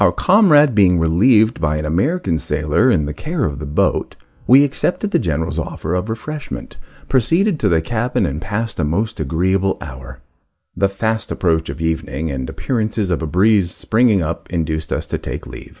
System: none